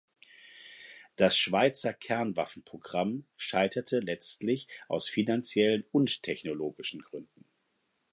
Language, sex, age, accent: German, male, 40-49, Deutschland Deutsch